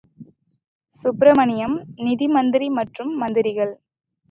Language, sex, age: Tamil, female, 19-29